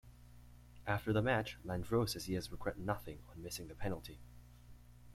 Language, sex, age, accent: English, male, under 19, Canadian English